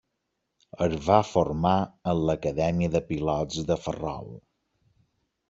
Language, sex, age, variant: Catalan, male, 40-49, Balear